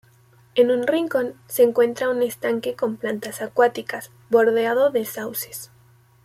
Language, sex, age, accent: Spanish, female, 19-29, México